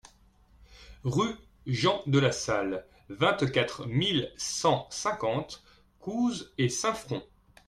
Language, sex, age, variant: French, male, 30-39, Français de métropole